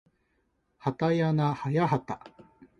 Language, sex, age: Japanese, male, 40-49